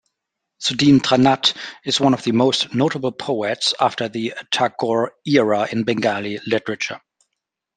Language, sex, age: English, male, 30-39